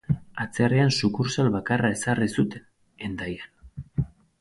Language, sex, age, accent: Basque, male, 30-39, Mendebalekoa (Araba, Bizkaia, Gipuzkoako mendebaleko herri batzuk)